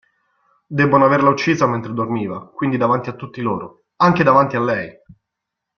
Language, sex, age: Italian, male, 19-29